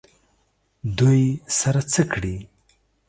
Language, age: Pashto, 30-39